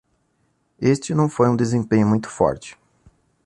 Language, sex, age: Portuguese, male, 19-29